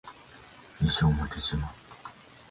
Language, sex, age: Japanese, male, 50-59